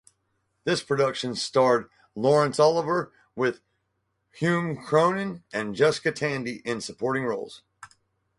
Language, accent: English, United States English